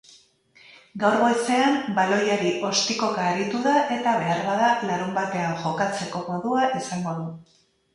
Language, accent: Basque, Mendebalekoa (Araba, Bizkaia, Gipuzkoako mendebaleko herri batzuk)